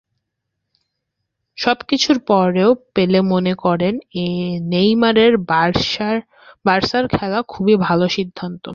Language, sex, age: Bengali, female, 19-29